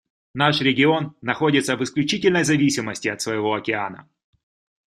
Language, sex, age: Russian, male, 30-39